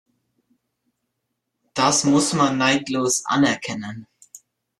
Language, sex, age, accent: German, male, under 19, Deutschland Deutsch